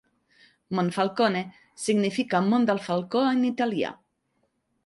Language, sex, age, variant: Catalan, female, 40-49, Central